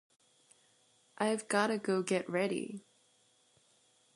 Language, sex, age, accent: English, female, under 19, United States English